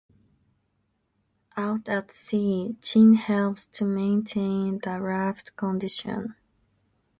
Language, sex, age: English, female, under 19